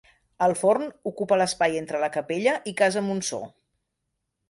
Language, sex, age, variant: Catalan, female, 50-59, Central